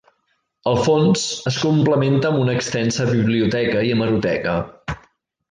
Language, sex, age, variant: Catalan, male, 40-49, Central